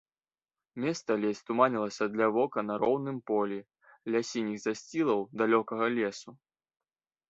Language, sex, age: Belarusian, male, 19-29